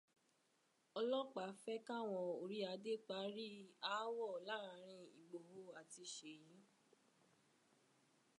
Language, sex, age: Yoruba, female, 19-29